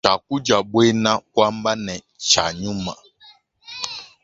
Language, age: Luba-Lulua, 19-29